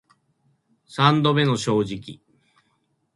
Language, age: Japanese, 60-69